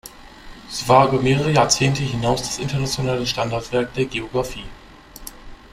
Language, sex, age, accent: German, male, under 19, Deutschland Deutsch